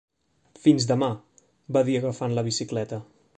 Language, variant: Catalan, Central